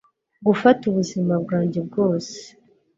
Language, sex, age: Kinyarwanda, female, 19-29